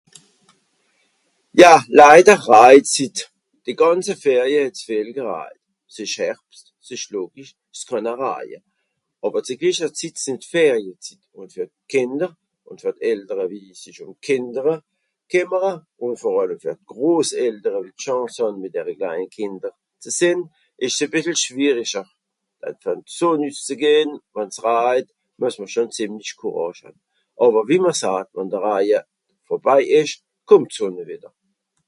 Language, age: Swiss German, 60-69